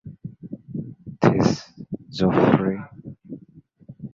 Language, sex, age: Bengali, male, 19-29